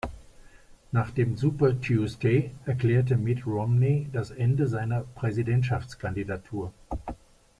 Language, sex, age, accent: German, male, 60-69, Deutschland Deutsch